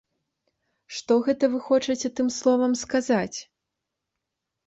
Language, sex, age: Belarusian, female, 19-29